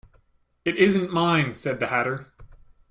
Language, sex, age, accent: English, male, 19-29, Canadian English